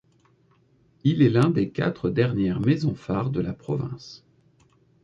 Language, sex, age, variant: French, male, 30-39, Français de métropole